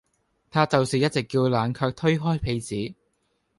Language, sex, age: Cantonese, male, 19-29